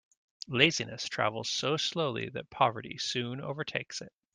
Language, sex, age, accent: English, male, 40-49, United States English